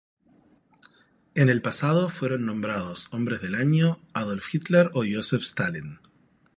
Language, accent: Spanish, Rioplatense: Argentina, Uruguay, este de Bolivia, Paraguay